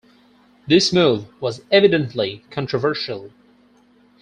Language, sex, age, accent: English, male, 19-29, England English